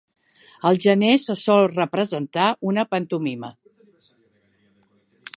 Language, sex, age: Catalan, female, 70-79